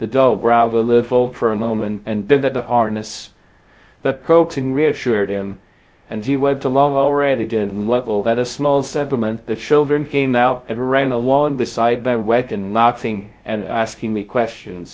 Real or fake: fake